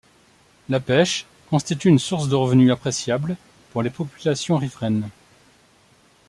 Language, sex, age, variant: French, male, 40-49, Français de métropole